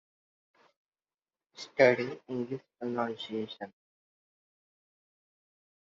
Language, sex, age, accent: English, male, 19-29, India and South Asia (India, Pakistan, Sri Lanka)